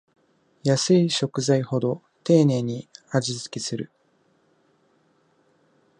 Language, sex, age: Japanese, male, 19-29